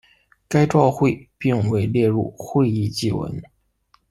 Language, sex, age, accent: Chinese, male, 19-29, 出生地：黑龙江省